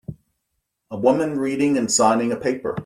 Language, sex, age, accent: English, male, 50-59, United States English